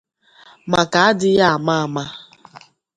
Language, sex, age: Igbo, female, 30-39